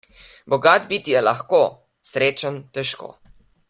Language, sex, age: Slovenian, male, under 19